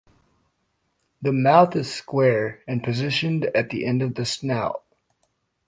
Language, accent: English, Irish English